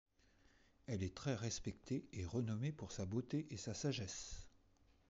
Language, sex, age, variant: French, male, 40-49, Français de métropole